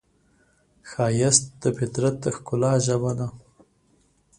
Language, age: Pashto, 19-29